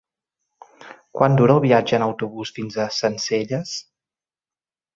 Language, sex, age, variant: Catalan, male, 40-49, Central